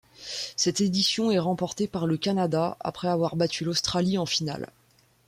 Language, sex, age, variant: French, female, 19-29, Français de métropole